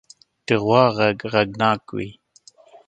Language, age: Pashto, 30-39